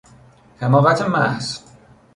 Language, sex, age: Persian, male, 30-39